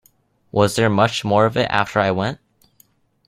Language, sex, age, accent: English, male, under 19, United States English